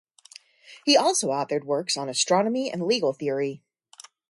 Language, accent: English, United States English